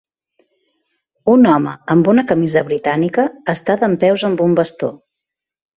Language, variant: Catalan, Central